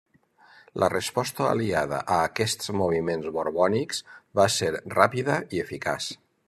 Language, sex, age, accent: Catalan, male, 50-59, valencià